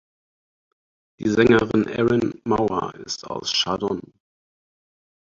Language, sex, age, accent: German, male, 30-39, Deutschland Deutsch